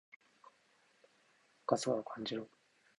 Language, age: Japanese, 19-29